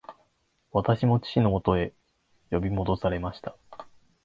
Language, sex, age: Japanese, male, 19-29